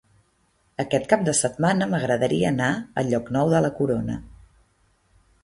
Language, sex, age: Catalan, female, 30-39